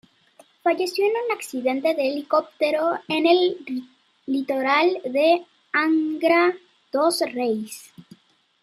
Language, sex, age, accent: Spanish, female, 19-29, México